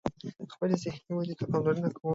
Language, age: Pashto, 19-29